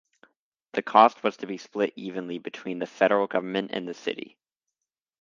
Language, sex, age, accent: English, male, 19-29, United States English